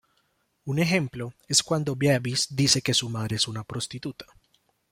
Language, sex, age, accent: Spanish, male, 19-29, Andino-Pacífico: Colombia, Perú, Ecuador, oeste de Bolivia y Venezuela andina